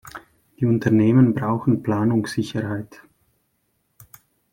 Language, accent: German, Schweizerdeutsch